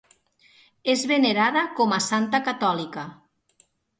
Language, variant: Catalan, Nord-Occidental